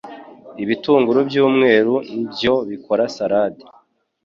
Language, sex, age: Kinyarwanda, female, 19-29